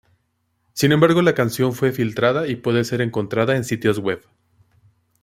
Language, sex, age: Spanish, male, 19-29